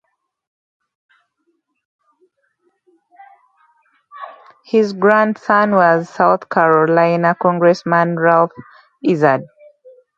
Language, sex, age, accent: English, female, 19-29, England English